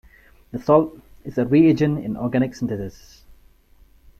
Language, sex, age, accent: English, male, 30-39, India and South Asia (India, Pakistan, Sri Lanka)